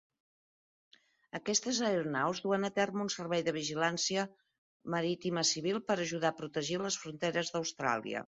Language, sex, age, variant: Catalan, female, 60-69, Central